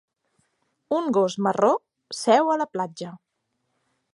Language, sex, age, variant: Catalan, female, 40-49, Central